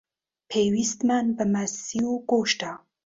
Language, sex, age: Central Kurdish, female, 30-39